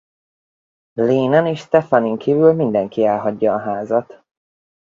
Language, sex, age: Hungarian, male, 30-39